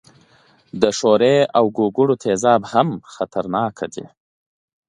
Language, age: Pashto, 30-39